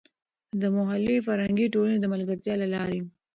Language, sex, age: Pashto, female, 30-39